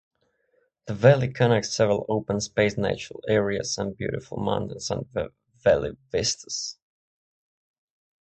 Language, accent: English, Czech